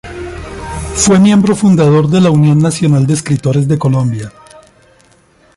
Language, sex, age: Spanish, male, 50-59